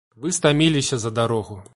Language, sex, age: Belarusian, male, 19-29